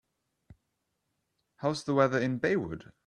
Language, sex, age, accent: English, male, 19-29, England English